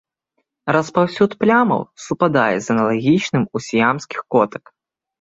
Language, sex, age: Belarusian, male, under 19